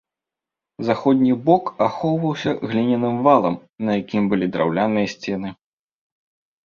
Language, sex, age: Belarusian, male, under 19